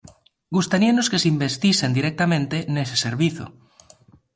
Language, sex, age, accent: Galician, male, 19-29, Normativo (estándar)